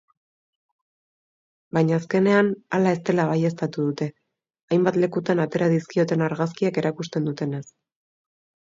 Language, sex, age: Basque, female, 30-39